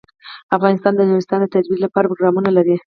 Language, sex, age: Pashto, female, 19-29